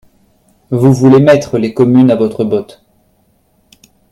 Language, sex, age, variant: French, male, 19-29, Français de métropole